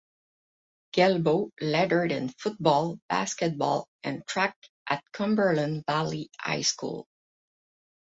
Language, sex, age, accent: English, female, 30-39, United States English; Canadian English